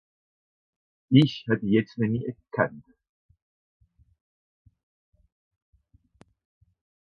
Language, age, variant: Swiss German, 60-69, Nordniederàlemmànisch (Rishoffe, Zàwere, Bùsswìller, Hawenau, Brüemt, Stroossbùri, Molse, Dàmbàch, Schlettstàtt, Pfàlzbùri usw.)